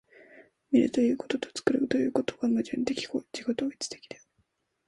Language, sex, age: Japanese, female, under 19